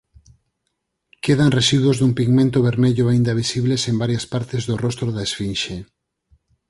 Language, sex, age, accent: Galician, male, 40-49, Normativo (estándar)